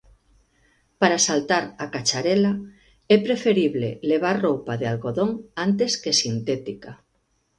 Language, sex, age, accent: Galician, female, 50-59, Oriental (común en zona oriental)